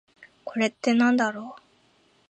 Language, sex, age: Japanese, female, 19-29